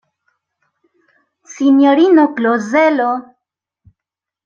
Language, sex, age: Esperanto, female, 40-49